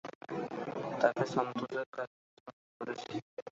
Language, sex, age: Bengali, male, 19-29